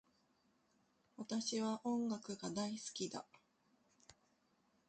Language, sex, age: Japanese, female, 30-39